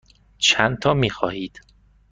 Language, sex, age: Persian, male, 19-29